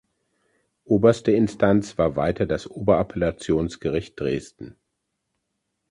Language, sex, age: German, male, 50-59